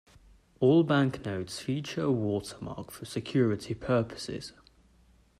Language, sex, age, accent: English, male, under 19, England English